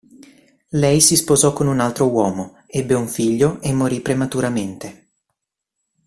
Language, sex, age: Italian, male, 19-29